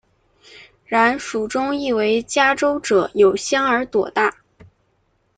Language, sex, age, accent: Chinese, female, 19-29, 出生地：河南省